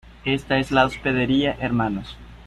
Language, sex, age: Spanish, male, 30-39